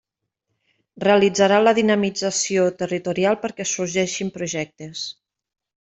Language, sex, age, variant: Catalan, female, 40-49, Nord-Occidental